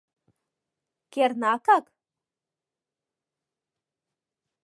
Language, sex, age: Mari, female, 19-29